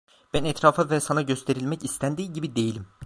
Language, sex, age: Turkish, male, 19-29